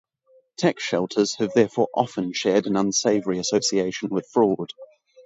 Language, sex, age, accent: English, male, 30-39, England English; New Zealand English